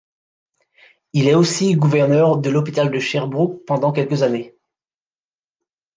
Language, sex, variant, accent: French, male, Français des départements et régions d'outre-mer, Français de La Réunion